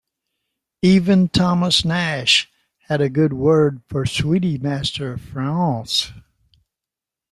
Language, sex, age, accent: English, male, 90+, United States English